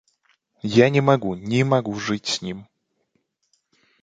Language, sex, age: Russian, male, 19-29